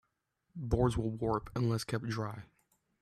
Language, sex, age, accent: English, male, under 19, United States English